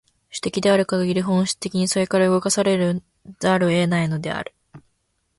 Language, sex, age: Japanese, female, 19-29